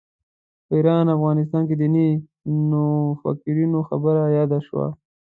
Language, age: Pashto, 19-29